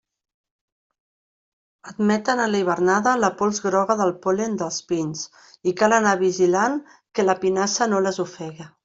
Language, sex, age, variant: Catalan, female, 50-59, Central